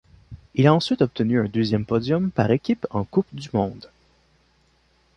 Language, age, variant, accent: French, 19-29, Français d'Amérique du Nord, Français du Canada